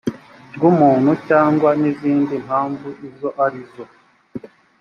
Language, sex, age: Kinyarwanda, male, 19-29